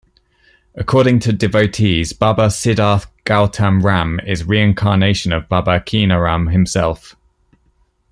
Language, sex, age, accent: English, male, 30-39, England English